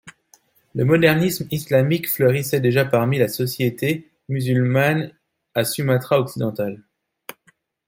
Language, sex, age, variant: French, male, 30-39, Français de métropole